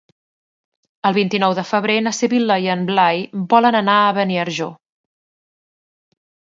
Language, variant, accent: Catalan, Central, central